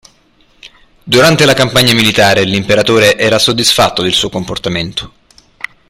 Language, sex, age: Italian, male, 30-39